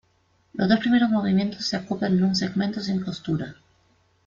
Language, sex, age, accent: Spanish, female, 30-39, España: Centro-Sur peninsular (Madrid, Toledo, Castilla-La Mancha)